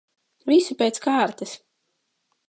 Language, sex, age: Latvian, male, under 19